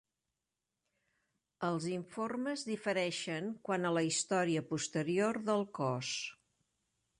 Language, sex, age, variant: Catalan, female, 50-59, Central